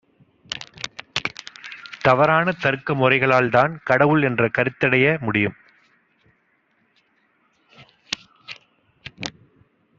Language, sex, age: Tamil, male, 30-39